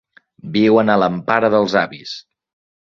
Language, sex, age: Catalan, male, 19-29